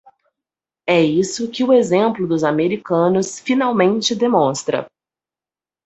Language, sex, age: Portuguese, female, 40-49